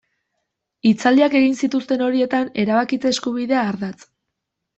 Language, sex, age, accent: Basque, female, under 19, Erdialdekoa edo Nafarra (Gipuzkoa, Nafarroa)